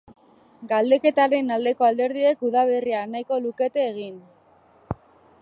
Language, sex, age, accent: Basque, female, 19-29, Mendebalekoa (Araba, Bizkaia, Gipuzkoako mendebaleko herri batzuk)